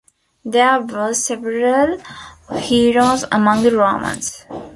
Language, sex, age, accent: English, female, 19-29, India and South Asia (India, Pakistan, Sri Lanka)